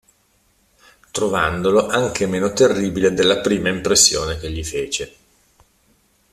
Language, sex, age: Italian, male, 50-59